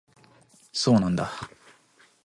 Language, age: Japanese, 19-29